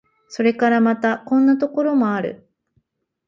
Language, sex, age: Japanese, female, 40-49